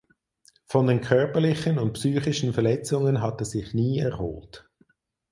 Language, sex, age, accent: German, male, 40-49, Schweizerdeutsch